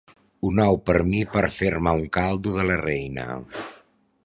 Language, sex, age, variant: Catalan, male, 40-49, Central